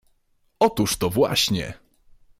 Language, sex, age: Polish, male, 19-29